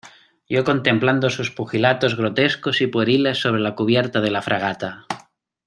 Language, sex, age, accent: Spanish, male, 30-39, España: Norte peninsular (Asturias, Castilla y León, Cantabria, País Vasco, Navarra, Aragón, La Rioja, Guadalajara, Cuenca)